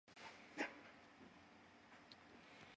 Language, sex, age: Japanese, male, 19-29